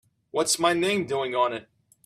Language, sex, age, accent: English, male, 30-39, United States English